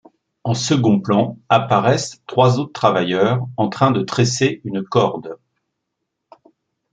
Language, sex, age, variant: French, male, 60-69, Français de métropole